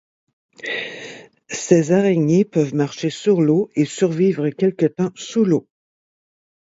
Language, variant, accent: French, Français d'Amérique du Nord, Français du Canada